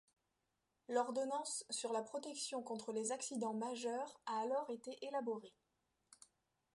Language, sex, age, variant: French, female, 30-39, Français de métropole